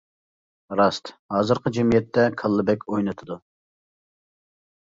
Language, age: Uyghur, 19-29